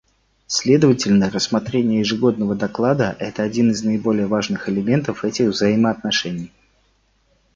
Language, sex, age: Russian, male, 40-49